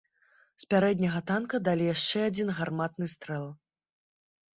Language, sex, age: Belarusian, female, 19-29